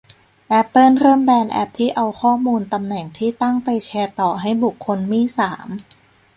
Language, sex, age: Thai, female, 30-39